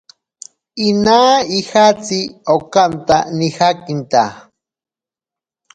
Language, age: Ashéninka Perené, 40-49